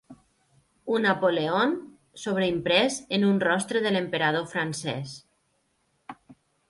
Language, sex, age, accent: Catalan, female, 30-39, valencià